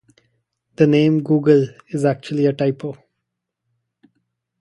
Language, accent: English, India and South Asia (India, Pakistan, Sri Lanka)